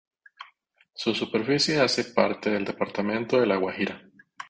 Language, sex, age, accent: Spanish, male, 30-39, América central